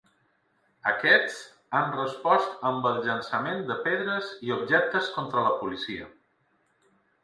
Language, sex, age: Catalan, male, 40-49